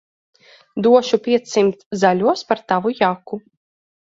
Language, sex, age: Latvian, female, 30-39